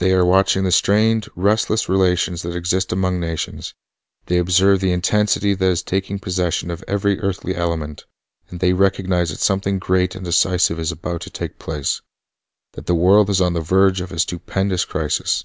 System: none